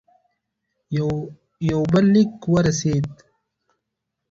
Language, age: Pashto, 19-29